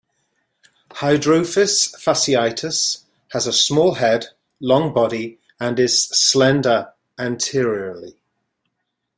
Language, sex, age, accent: English, male, 40-49, England English